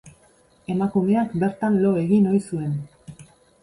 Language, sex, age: Basque, female, 40-49